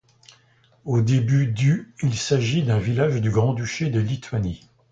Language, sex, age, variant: French, male, 70-79, Français de métropole